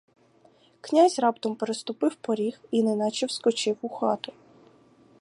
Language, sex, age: Ukrainian, female, 19-29